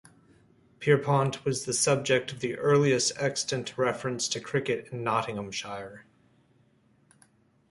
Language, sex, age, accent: English, male, 30-39, United States English